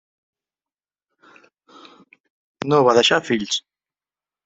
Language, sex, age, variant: Catalan, male, 40-49, Central